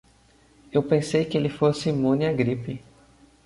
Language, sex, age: Portuguese, male, 30-39